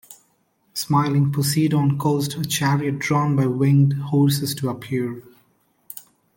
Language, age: English, 30-39